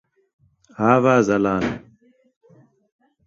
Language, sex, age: Kurdish, male, 40-49